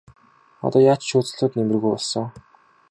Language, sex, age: Mongolian, male, 19-29